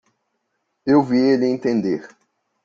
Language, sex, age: Portuguese, male, 40-49